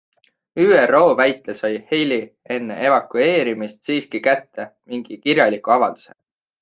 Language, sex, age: Estonian, male, 19-29